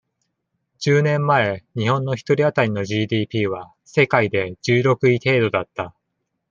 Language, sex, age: Japanese, male, 30-39